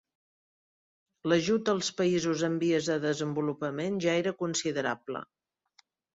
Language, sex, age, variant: Catalan, female, 50-59, Central